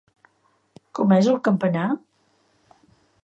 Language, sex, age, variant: Catalan, female, 60-69, Central